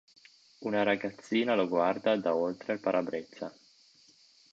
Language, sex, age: Italian, male, 30-39